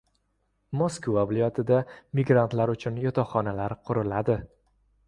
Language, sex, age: Uzbek, male, 19-29